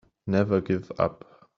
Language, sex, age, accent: English, male, 30-39, United States English